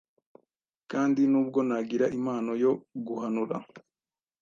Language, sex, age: Kinyarwanda, male, 19-29